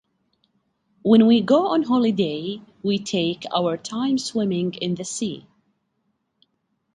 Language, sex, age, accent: English, female, 30-39, United States English